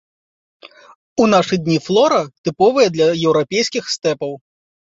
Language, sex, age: Belarusian, male, 30-39